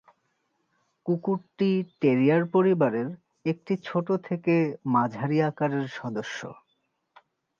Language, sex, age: Bengali, male, 19-29